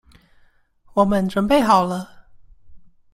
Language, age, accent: Chinese, 19-29, 出生地：桃園市